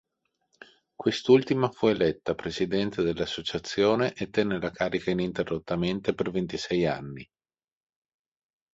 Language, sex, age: Italian, male, 40-49